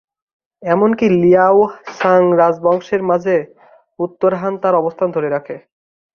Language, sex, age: Bengali, male, 19-29